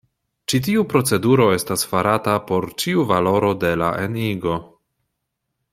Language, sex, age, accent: Esperanto, male, 30-39, Internacia